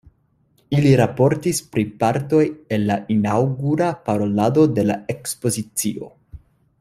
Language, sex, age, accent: Esperanto, male, 19-29, Internacia